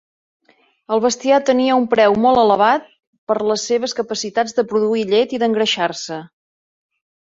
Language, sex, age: Catalan, female, 50-59